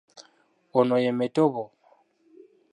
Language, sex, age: Ganda, male, 19-29